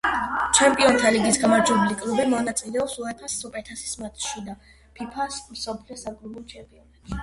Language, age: Georgian, 19-29